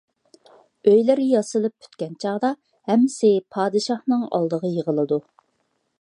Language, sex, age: Uyghur, female, 40-49